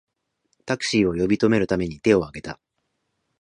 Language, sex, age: Japanese, male, 30-39